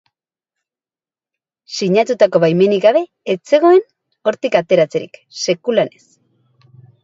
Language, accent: Basque, Mendebalekoa (Araba, Bizkaia, Gipuzkoako mendebaleko herri batzuk)